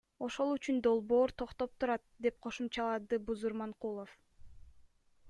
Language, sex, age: Kyrgyz, female, 19-29